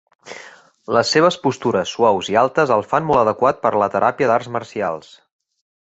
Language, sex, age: Catalan, male, 30-39